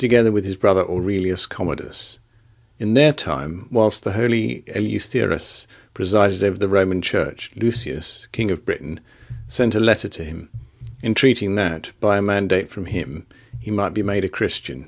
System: none